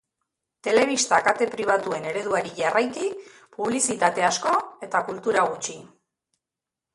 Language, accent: Basque, Mendebalekoa (Araba, Bizkaia, Gipuzkoako mendebaleko herri batzuk)